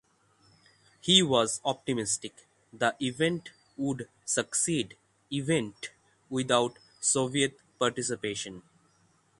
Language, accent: English, India and South Asia (India, Pakistan, Sri Lanka)